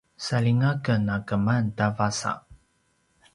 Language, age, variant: Paiwan, 30-39, pinayuanan a kinaikacedasan (東排灣語)